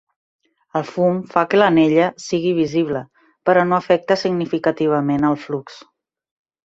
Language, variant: Catalan, Central